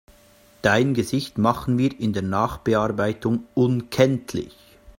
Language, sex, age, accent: German, male, 30-39, Schweizerdeutsch